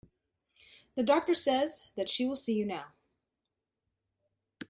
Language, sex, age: English, female, 30-39